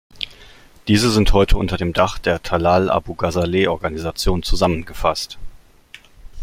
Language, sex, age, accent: German, male, 19-29, Deutschland Deutsch